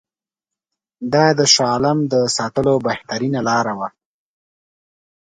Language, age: Pashto, 19-29